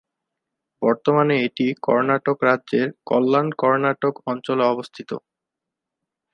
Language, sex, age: Bengali, male, 19-29